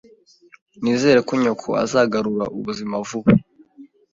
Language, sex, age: Kinyarwanda, male, 19-29